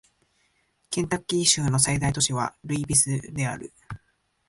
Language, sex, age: Japanese, male, 19-29